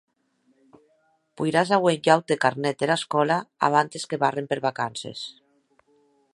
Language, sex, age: Occitan, female, 50-59